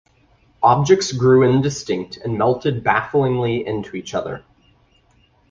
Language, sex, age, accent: English, male, 19-29, United States English